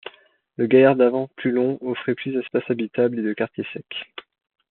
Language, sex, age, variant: French, male, 19-29, Français de métropole